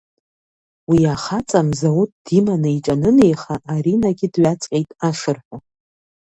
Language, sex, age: Abkhazian, female, 30-39